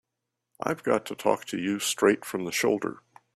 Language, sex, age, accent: English, male, 60-69, United States English